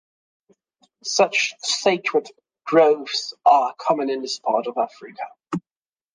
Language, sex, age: English, male, 19-29